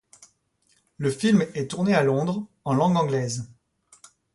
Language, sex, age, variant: French, male, 40-49, Français de métropole